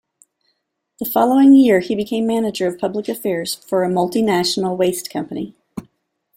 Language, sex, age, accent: English, female, 40-49, United States English